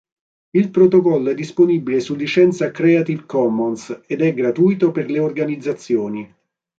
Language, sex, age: Italian, male, 40-49